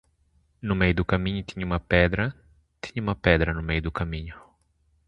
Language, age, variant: Portuguese, 40-49, Portuguese (Portugal)